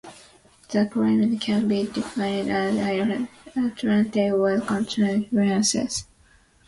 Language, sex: English, female